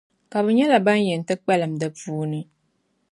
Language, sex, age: Dagbani, female, 19-29